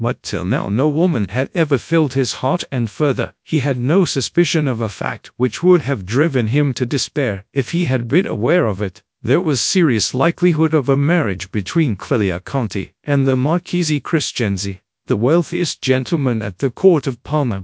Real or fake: fake